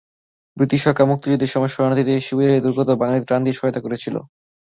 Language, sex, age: Bengali, male, under 19